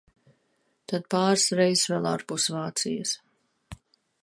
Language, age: Latvian, 60-69